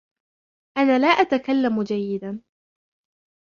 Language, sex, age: Arabic, female, 19-29